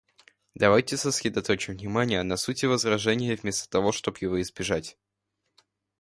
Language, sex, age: Russian, male, under 19